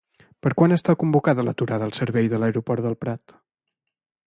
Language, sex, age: Catalan, male, 30-39